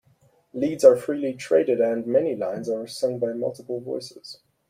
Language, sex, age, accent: English, male, 19-29, United States English